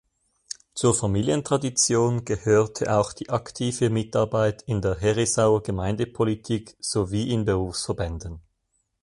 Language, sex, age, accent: German, male, 30-39, Schweizerdeutsch